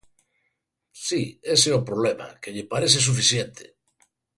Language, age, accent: Galician, 70-79, Atlántico (seseo e gheada)